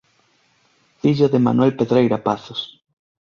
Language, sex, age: Galician, male, 19-29